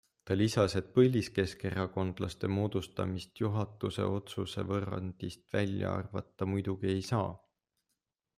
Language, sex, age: Estonian, male, 30-39